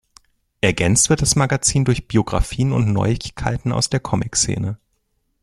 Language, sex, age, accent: German, male, 19-29, Deutschland Deutsch